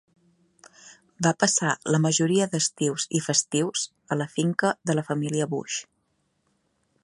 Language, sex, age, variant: Catalan, female, 30-39, Balear